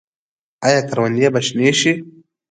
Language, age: Pashto, 19-29